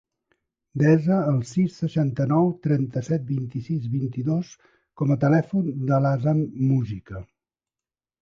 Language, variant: Catalan, Central